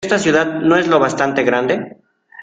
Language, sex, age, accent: Spanish, male, 19-29, México